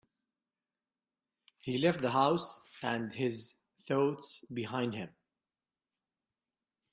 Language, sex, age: English, male, 30-39